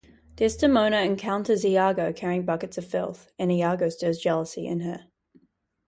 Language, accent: English, New Zealand English